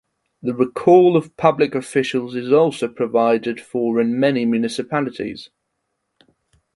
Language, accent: English, England English